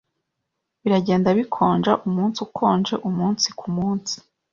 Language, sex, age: Kinyarwanda, female, 19-29